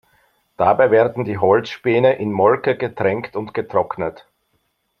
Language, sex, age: German, male, 50-59